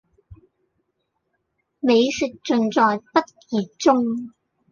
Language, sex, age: Cantonese, female, 30-39